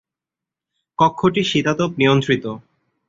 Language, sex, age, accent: Bengali, male, 19-29, Bangladeshi